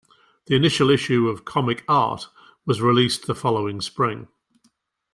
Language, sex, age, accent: English, male, 50-59, England English